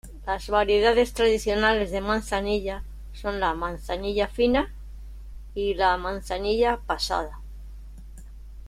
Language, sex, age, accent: Spanish, male, 60-69, España: Norte peninsular (Asturias, Castilla y León, Cantabria, País Vasco, Navarra, Aragón, La Rioja, Guadalajara, Cuenca)